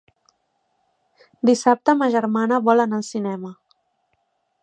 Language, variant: Catalan, Central